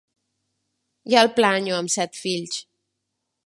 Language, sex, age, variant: Catalan, female, 30-39, Nord-Occidental